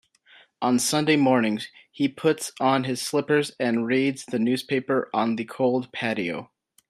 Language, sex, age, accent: English, male, 19-29, United States English